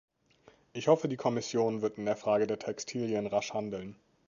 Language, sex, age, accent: German, male, 30-39, Deutschland Deutsch